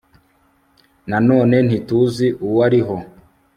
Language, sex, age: Kinyarwanda, male, 19-29